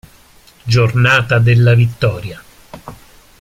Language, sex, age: Italian, male, 50-59